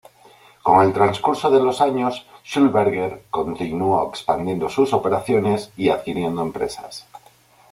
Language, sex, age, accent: Spanish, male, 40-49, España: Norte peninsular (Asturias, Castilla y León, Cantabria, País Vasco, Navarra, Aragón, La Rioja, Guadalajara, Cuenca)